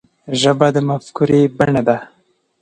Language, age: Pashto, 30-39